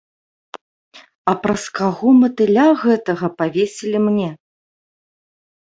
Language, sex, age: Belarusian, female, 40-49